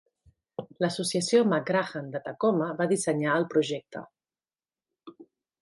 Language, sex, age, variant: Catalan, female, 40-49, Central